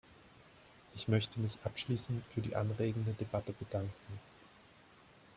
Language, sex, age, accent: German, male, 19-29, Deutschland Deutsch